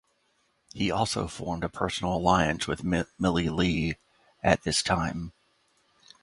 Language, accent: English, United States English